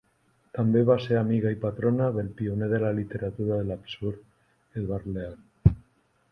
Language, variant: Catalan, Central